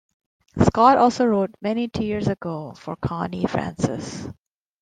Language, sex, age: English, female, 50-59